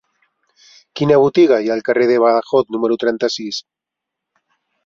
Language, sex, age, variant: Catalan, male, 40-49, Central